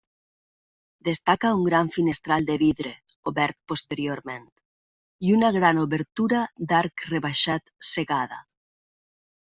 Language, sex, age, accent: Catalan, female, 40-49, valencià